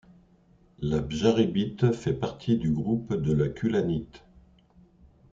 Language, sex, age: French, male, 60-69